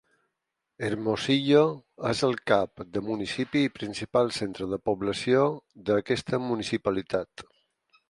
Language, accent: Catalan, mallorquí